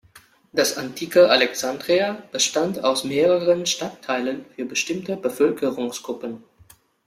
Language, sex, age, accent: German, male, 30-39, Deutschland Deutsch